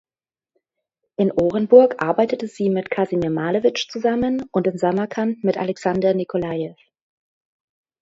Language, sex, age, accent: German, female, 30-39, Hochdeutsch